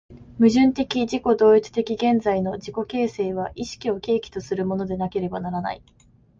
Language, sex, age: Japanese, female, 19-29